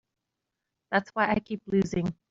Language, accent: English, United States English